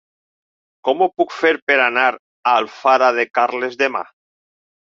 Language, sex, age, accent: Catalan, male, 50-59, valencià